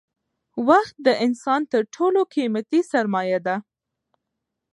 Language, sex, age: Pashto, female, under 19